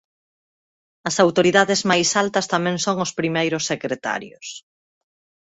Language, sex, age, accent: Galician, female, 30-39, Atlántico (seseo e gheada)